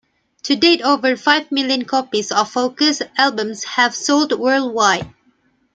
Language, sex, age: English, female, 19-29